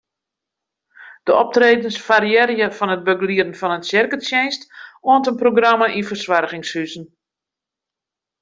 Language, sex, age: Western Frisian, female, 60-69